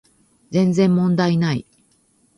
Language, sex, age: Japanese, female, 50-59